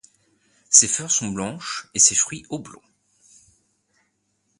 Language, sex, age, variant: French, male, 30-39, Français de métropole